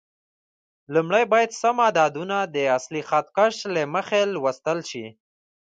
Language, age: Pashto, 19-29